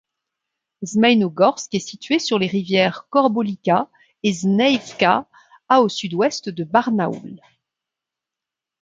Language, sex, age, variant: French, female, 50-59, Français de métropole